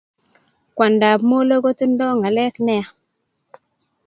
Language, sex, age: Kalenjin, female, 19-29